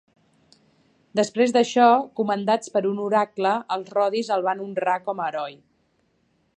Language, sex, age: Catalan, female, 19-29